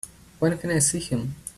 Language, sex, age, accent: English, male, under 19, United States English